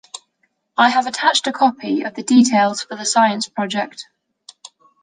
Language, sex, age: English, female, 19-29